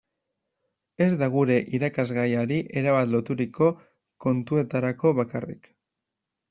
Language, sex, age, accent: Basque, male, 19-29, Mendebalekoa (Araba, Bizkaia, Gipuzkoako mendebaleko herri batzuk)